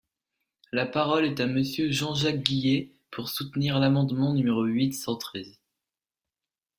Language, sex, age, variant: French, male, 40-49, Français de métropole